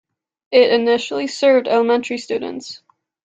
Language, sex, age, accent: English, female, under 19, United States English